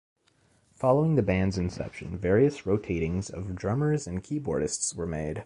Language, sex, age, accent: English, male, 19-29, United States English